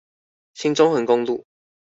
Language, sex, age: Chinese, male, 19-29